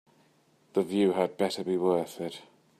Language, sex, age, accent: English, male, 40-49, England English